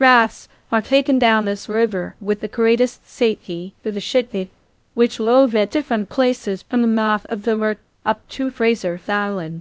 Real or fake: fake